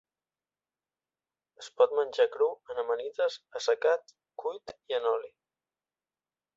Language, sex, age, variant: Catalan, male, 19-29, Central